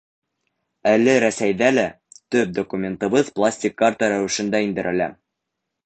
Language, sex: Bashkir, male